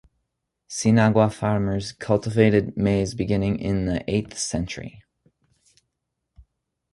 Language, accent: English, United States English